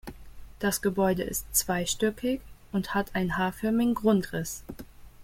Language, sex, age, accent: German, female, 19-29, Deutschland Deutsch